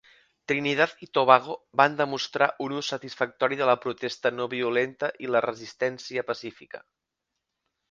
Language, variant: Catalan, Central